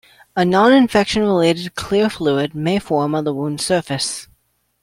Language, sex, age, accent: English, male, 19-29, United States English